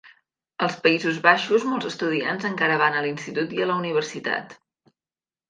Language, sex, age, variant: Catalan, female, 19-29, Central